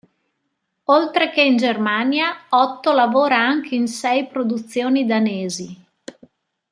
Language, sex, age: Italian, female, 40-49